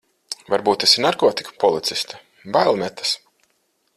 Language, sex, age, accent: Latvian, male, 30-39, Riga